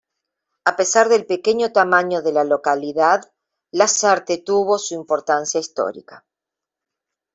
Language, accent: Spanish, Rioplatense: Argentina, Uruguay, este de Bolivia, Paraguay